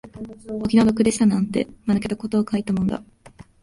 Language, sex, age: Japanese, female, 19-29